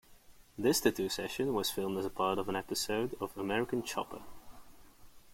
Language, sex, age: English, male, 19-29